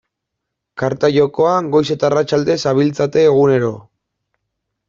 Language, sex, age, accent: Basque, male, 19-29, Mendebalekoa (Araba, Bizkaia, Gipuzkoako mendebaleko herri batzuk)